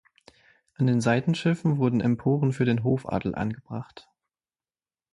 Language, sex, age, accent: German, male, 19-29, Deutschland Deutsch